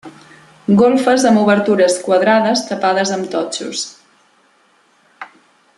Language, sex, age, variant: Catalan, female, 30-39, Central